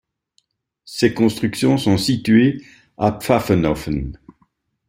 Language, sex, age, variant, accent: French, male, 70-79, Français d'Europe, Français de Belgique